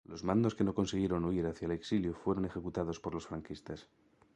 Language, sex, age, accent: Spanish, male, 30-39, España: Norte peninsular (Asturias, Castilla y León, Cantabria, País Vasco, Navarra, Aragón, La Rioja, Guadalajara, Cuenca)